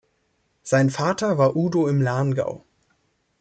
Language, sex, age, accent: German, male, 19-29, Deutschland Deutsch